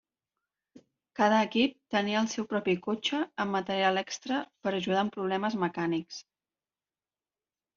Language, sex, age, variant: Catalan, female, 30-39, Central